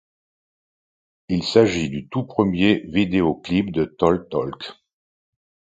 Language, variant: French, Français de métropole